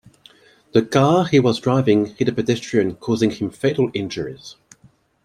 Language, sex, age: English, male, 19-29